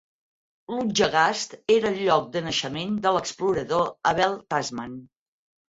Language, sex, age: Catalan, female, 50-59